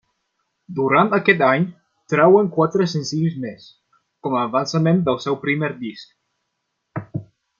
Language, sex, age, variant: Catalan, male, 19-29, Central